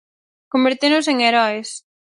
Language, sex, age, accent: Galician, female, 19-29, Central (gheada)